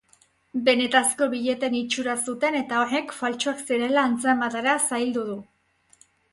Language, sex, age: Basque, female, 40-49